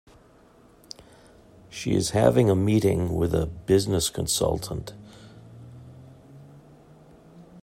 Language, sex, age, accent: English, male, 60-69, United States English